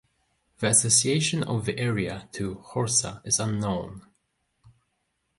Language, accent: English, Eastern European